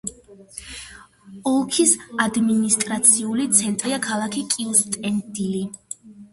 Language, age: Georgian, 30-39